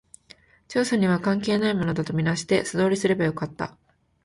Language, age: Japanese, 19-29